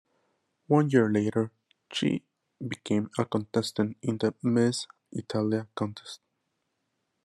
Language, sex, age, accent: English, male, 30-39, United States English